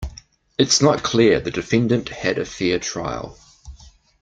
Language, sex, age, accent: English, male, 40-49, New Zealand English